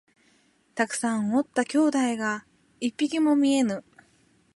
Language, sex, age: Japanese, female, 19-29